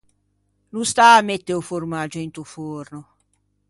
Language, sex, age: Ligurian, female, 60-69